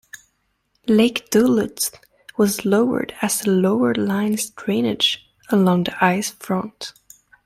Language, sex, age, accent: English, female, 19-29, England English